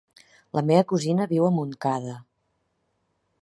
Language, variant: Catalan, Central